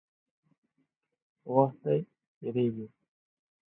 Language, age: Pashto, 19-29